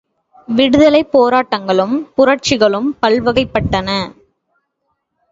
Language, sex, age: Tamil, female, 19-29